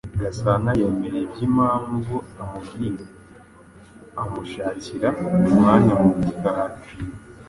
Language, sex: Kinyarwanda, male